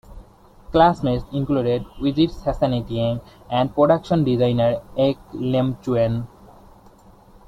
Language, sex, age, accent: English, male, 19-29, India and South Asia (India, Pakistan, Sri Lanka)